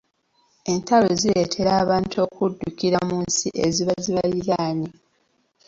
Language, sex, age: Ganda, female, 19-29